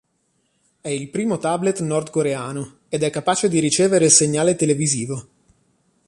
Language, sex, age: Italian, male, 30-39